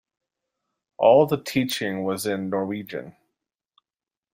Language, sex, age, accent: English, male, 40-49, United States English